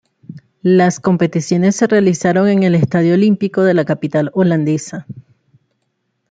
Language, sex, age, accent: Spanish, female, 30-39, Caribe: Cuba, Venezuela, Puerto Rico, República Dominicana, Panamá, Colombia caribeña, México caribeño, Costa del golfo de México